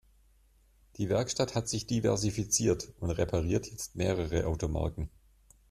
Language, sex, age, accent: German, male, 40-49, Deutschland Deutsch